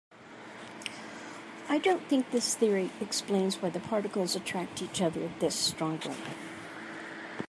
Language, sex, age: English, female, 60-69